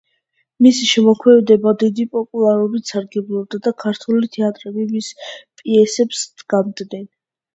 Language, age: Georgian, under 19